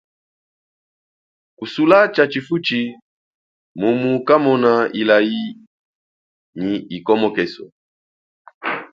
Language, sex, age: Chokwe, male, 40-49